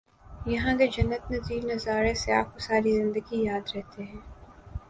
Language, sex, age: Urdu, female, 19-29